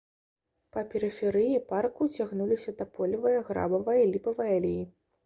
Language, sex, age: Belarusian, female, 19-29